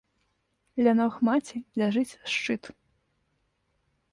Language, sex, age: Belarusian, female, 19-29